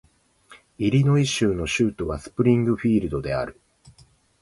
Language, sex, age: Japanese, male, 50-59